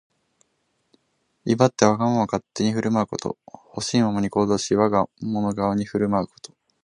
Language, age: Japanese, 19-29